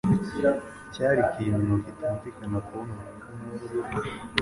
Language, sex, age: Kinyarwanda, male, 19-29